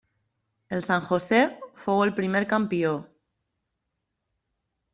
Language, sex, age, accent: Catalan, female, 30-39, valencià